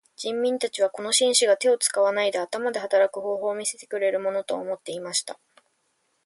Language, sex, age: Japanese, female, 19-29